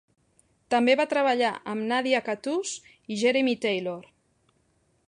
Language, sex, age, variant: Catalan, female, 40-49, Central